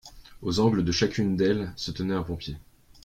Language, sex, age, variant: French, male, 19-29, Français de métropole